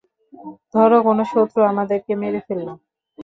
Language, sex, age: Bengali, female, 19-29